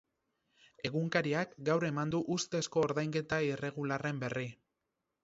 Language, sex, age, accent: Basque, male, 30-39, Mendebalekoa (Araba, Bizkaia, Gipuzkoako mendebaleko herri batzuk)